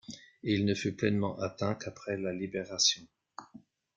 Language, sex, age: French, male, 50-59